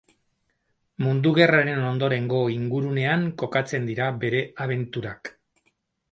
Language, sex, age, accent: Basque, male, 60-69, Mendebalekoa (Araba, Bizkaia, Gipuzkoako mendebaleko herri batzuk)